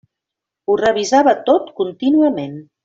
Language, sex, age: Catalan, female, 50-59